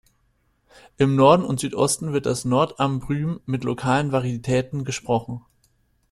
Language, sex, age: German, male, 19-29